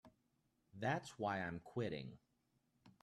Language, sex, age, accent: English, male, 30-39, United States English